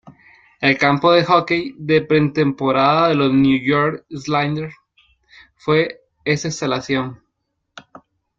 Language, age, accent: Spanish, 19-29, América central